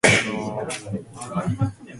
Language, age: Japanese, 19-29